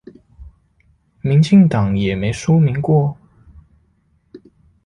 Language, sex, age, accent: Chinese, male, 19-29, 出生地：臺北市